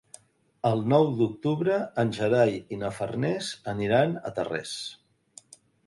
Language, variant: Catalan, Central